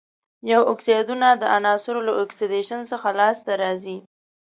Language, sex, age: Pashto, female, 19-29